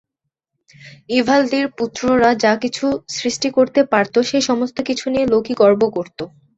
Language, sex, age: Bengali, female, 19-29